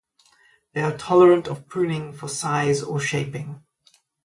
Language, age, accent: English, 30-39, Southern African (South Africa, Zimbabwe, Namibia)